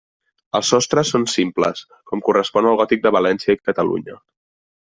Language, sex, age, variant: Catalan, male, 30-39, Central